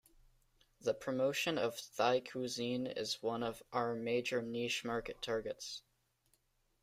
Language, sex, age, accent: English, male, 19-29, United States English